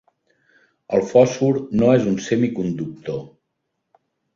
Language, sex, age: Catalan, male, 50-59